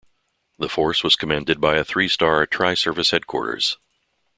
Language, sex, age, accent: English, male, 60-69, United States English